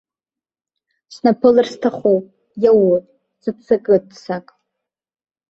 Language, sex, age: Abkhazian, female, under 19